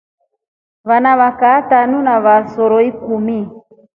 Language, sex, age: Rombo, female, 40-49